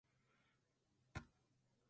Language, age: English, 19-29